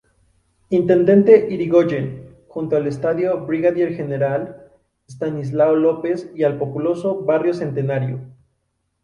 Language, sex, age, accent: Spanish, male, 19-29, México